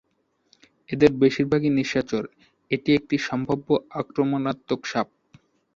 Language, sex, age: Bengali, male, 19-29